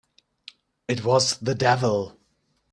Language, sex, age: English, male, 19-29